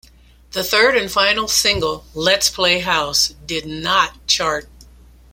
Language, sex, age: English, female, 70-79